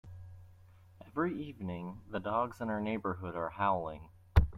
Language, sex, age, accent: English, male, 30-39, United States English